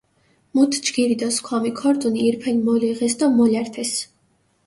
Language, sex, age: Mingrelian, female, 19-29